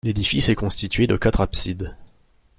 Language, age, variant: French, 30-39, Français de métropole